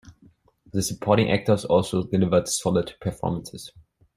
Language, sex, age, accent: English, male, 19-29, United States English